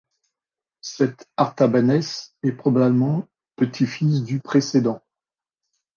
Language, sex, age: French, male, 50-59